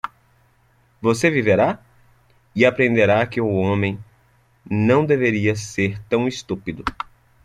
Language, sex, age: Portuguese, male, 30-39